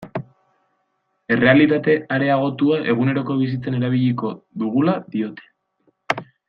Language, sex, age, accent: Basque, male, 19-29, Erdialdekoa edo Nafarra (Gipuzkoa, Nafarroa)